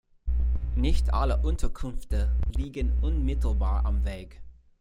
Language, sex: German, male